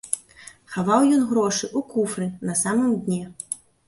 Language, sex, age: Belarusian, female, 30-39